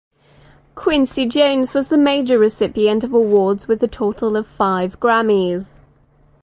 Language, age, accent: English, 30-39, United States English; England English